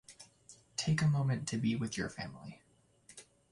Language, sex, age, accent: English, male, 19-29, United States English